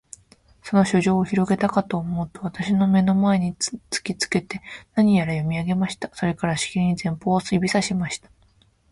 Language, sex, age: Japanese, female, 19-29